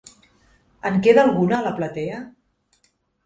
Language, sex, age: Catalan, female, 40-49